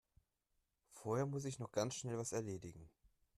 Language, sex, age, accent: German, male, 19-29, Deutschland Deutsch